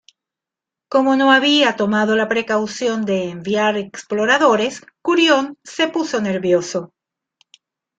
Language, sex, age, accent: Spanish, female, 50-59, Caribe: Cuba, Venezuela, Puerto Rico, República Dominicana, Panamá, Colombia caribeña, México caribeño, Costa del golfo de México